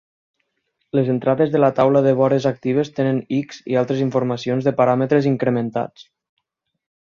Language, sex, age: Catalan, male, 19-29